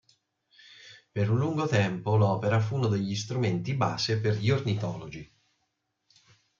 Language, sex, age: Italian, male, 50-59